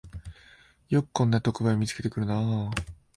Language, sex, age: Japanese, male, 19-29